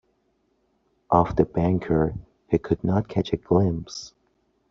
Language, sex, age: English, male, 19-29